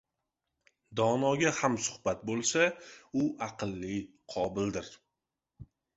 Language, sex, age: Uzbek, male, 19-29